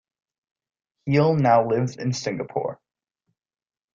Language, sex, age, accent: English, male, under 19, United States English